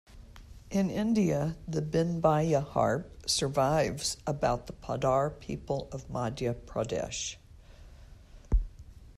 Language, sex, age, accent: English, female, 60-69, United States English